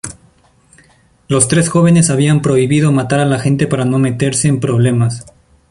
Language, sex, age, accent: Spanish, male, 19-29, Andino-Pacífico: Colombia, Perú, Ecuador, oeste de Bolivia y Venezuela andina